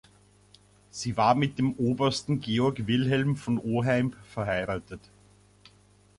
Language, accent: German, Österreichisches Deutsch